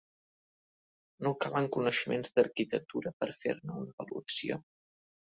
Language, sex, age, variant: Catalan, male, under 19, Central